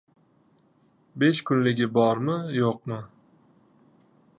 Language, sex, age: Uzbek, male, 30-39